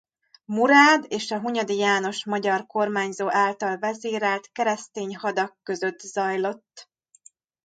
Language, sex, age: Hungarian, female, 30-39